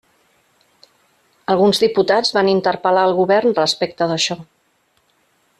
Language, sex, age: Catalan, female, 50-59